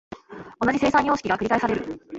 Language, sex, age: Japanese, female, under 19